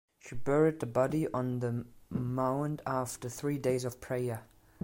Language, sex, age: English, male, 19-29